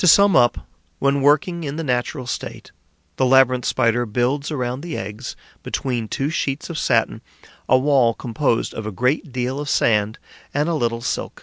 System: none